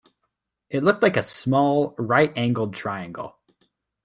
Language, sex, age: English, male, 19-29